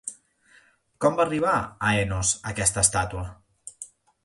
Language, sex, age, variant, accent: Catalan, male, 30-39, Central, central